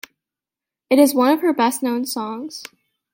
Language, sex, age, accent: English, female, under 19, United States English